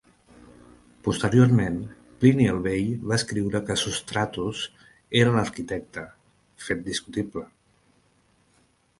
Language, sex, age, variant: Catalan, male, 50-59, Central